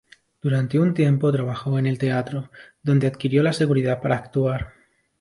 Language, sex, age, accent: Spanish, male, 19-29, España: Centro-Sur peninsular (Madrid, Toledo, Castilla-La Mancha)